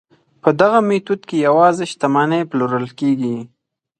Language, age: Pashto, 19-29